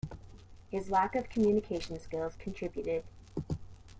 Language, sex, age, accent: English, female, 30-39, United States English